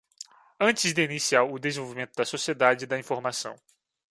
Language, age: Portuguese, 19-29